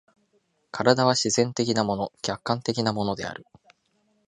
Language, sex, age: Japanese, male, 19-29